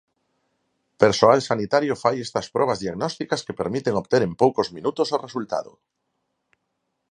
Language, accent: Galician, Normativo (estándar)